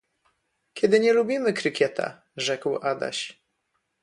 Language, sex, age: Polish, male, 30-39